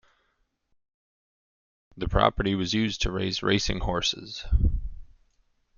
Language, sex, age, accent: English, male, 19-29, United States English